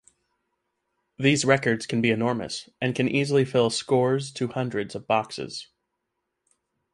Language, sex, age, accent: English, male, 30-39, United States English